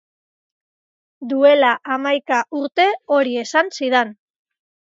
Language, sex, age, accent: Basque, female, 40-49, Mendebalekoa (Araba, Bizkaia, Gipuzkoako mendebaleko herri batzuk)